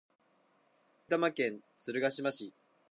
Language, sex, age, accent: Japanese, male, 19-29, 関西弁